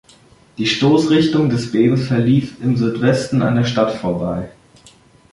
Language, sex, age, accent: German, male, under 19, Deutschland Deutsch